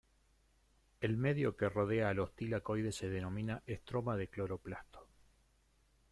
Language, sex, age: Spanish, male, 50-59